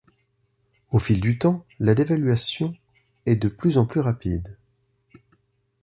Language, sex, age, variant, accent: French, male, 40-49, Français d'Europe, Français de Suisse